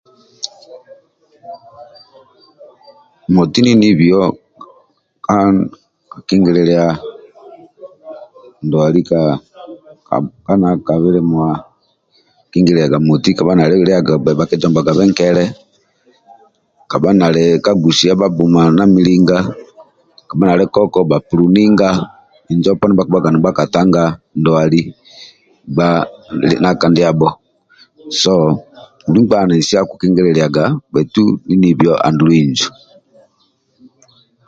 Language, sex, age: Amba (Uganda), male, 50-59